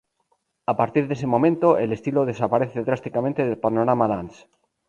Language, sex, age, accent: Spanish, male, 30-39, España: Norte peninsular (Asturias, Castilla y León, Cantabria, País Vasco, Navarra, Aragón, La Rioja, Guadalajara, Cuenca)